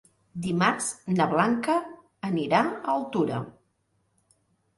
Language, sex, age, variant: Catalan, female, 50-59, Central